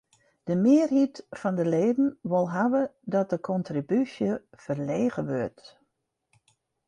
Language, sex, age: Western Frisian, female, 60-69